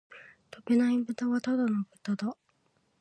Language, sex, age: Japanese, female, 19-29